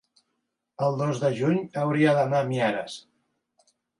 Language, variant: Catalan, Central